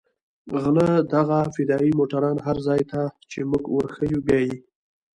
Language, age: Pashto, 19-29